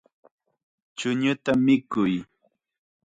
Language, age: Chiquián Ancash Quechua, 19-29